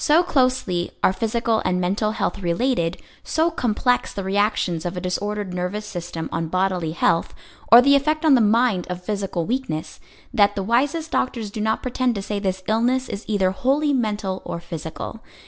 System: none